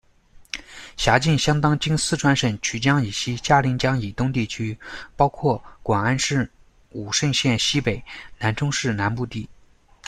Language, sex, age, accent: Chinese, male, 30-39, 出生地：江苏省